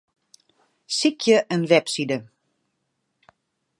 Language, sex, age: Western Frisian, female, 40-49